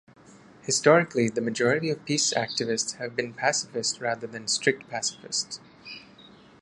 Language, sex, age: English, male, 30-39